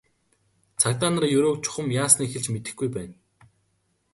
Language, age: Mongolian, 19-29